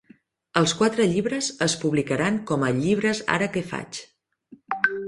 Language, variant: Catalan, Central